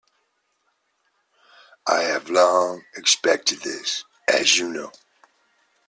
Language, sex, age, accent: English, male, 50-59, England English